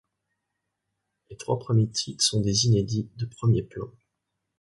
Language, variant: French, Français de métropole